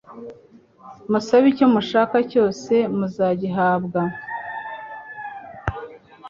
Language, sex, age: Kinyarwanda, male, 19-29